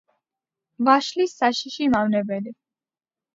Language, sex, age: Georgian, female, under 19